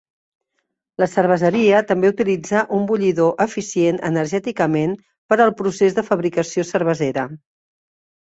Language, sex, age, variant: Catalan, female, 50-59, Central